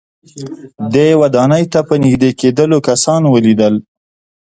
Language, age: Pashto, 30-39